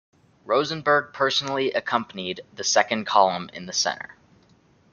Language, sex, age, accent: English, male, 19-29, United States English